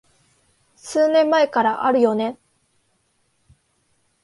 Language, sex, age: Japanese, female, 19-29